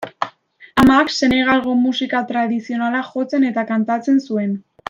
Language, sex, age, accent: Basque, female, under 19, Mendebalekoa (Araba, Bizkaia, Gipuzkoako mendebaleko herri batzuk)